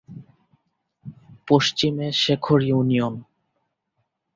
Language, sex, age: Bengali, male, 19-29